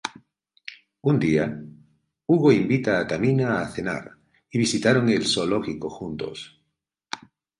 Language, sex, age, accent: Spanish, male, 50-59, Caribe: Cuba, Venezuela, Puerto Rico, República Dominicana, Panamá, Colombia caribeña, México caribeño, Costa del golfo de México